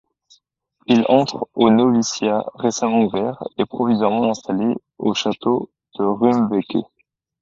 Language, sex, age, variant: French, male, 19-29, Français de métropole